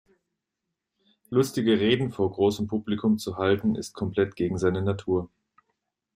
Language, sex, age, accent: German, male, 30-39, Deutschland Deutsch